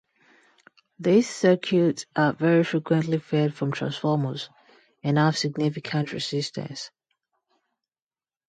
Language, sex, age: English, female, 19-29